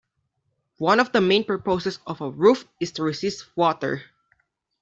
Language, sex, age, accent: English, male, under 19, Filipino